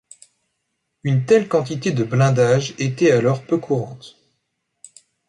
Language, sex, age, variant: French, male, 19-29, Français de métropole